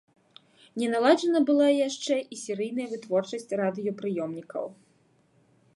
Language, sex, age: Belarusian, female, 30-39